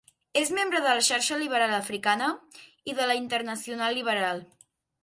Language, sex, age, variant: Catalan, female, under 19, Central